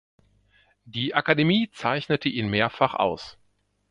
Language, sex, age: German, male, 40-49